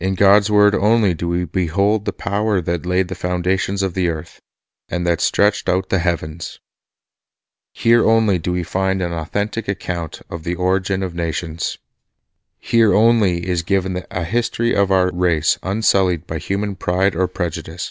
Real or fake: real